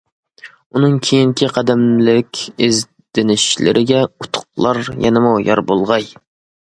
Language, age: Uyghur, 19-29